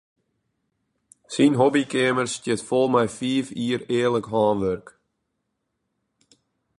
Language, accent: Western Frisian, Wâldfrysk